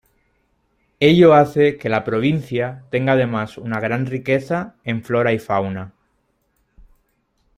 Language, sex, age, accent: Spanish, male, 19-29, España: Norte peninsular (Asturias, Castilla y León, Cantabria, País Vasco, Navarra, Aragón, La Rioja, Guadalajara, Cuenca)